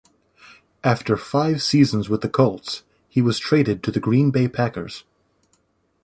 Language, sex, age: English, male, 19-29